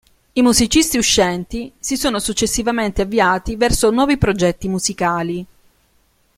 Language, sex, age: Italian, female, 40-49